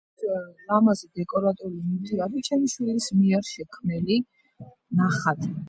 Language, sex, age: Georgian, female, 50-59